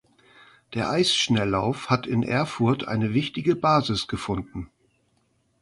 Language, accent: German, Deutschland Deutsch